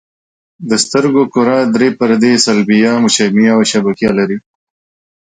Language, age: Pashto, 30-39